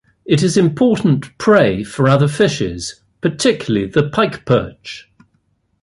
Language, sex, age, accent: English, male, 60-69, England English